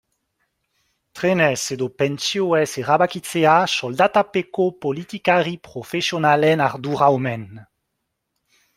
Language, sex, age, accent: Basque, male, 40-49, Nafar-lapurtarra edo Zuberotarra (Lapurdi, Nafarroa Beherea, Zuberoa)